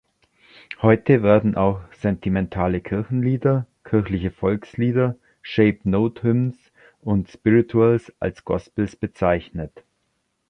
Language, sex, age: German, male, 40-49